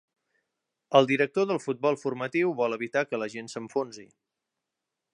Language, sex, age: Catalan, male, 30-39